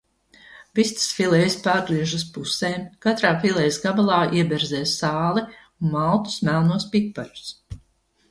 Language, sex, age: Latvian, female, 60-69